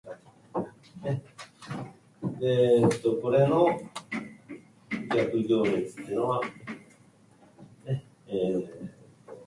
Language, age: English, 19-29